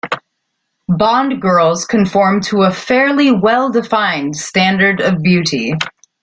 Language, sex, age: English, female, 30-39